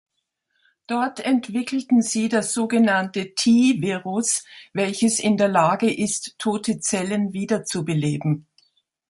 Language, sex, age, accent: German, female, 70-79, Deutschland Deutsch